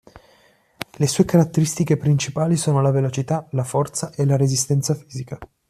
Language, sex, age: Italian, male, 19-29